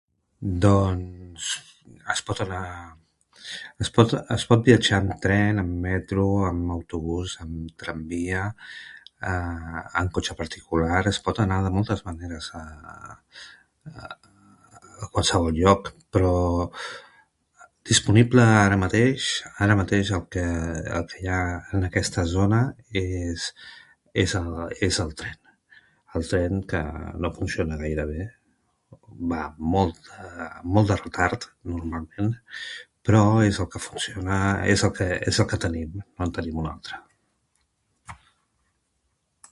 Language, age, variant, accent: Catalan, 60-69, Central, central